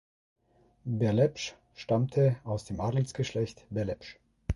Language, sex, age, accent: German, male, 40-49, Deutschland Deutsch